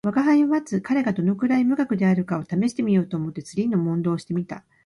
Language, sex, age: Japanese, female, 50-59